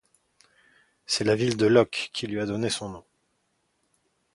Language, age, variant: French, 40-49, Français de métropole